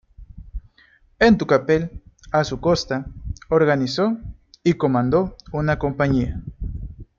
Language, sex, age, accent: Spanish, male, 19-29, México